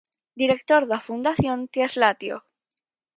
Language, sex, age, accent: Galician, female, under 19, Normativo (estándar)